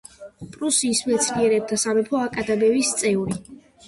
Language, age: Georgian, under 19